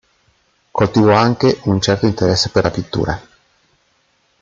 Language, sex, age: Italian, male, 40-49